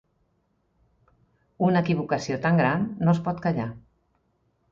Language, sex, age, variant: Catalan, female, 60-69, Central